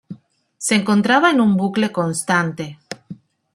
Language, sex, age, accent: Spanish, female, 40-49, España: Islas Canarias